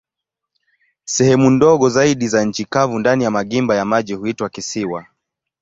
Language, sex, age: Swahili, male, 19-29